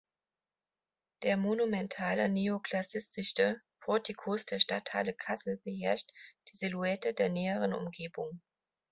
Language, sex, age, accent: German, female, 30-39, Deutschland Deutsch